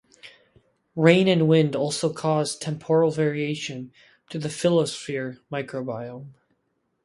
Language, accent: English, United States English